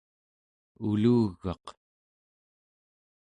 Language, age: Central Yupik, 30-39